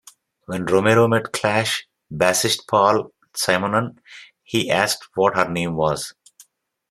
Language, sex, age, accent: English, male, 40-49, United States English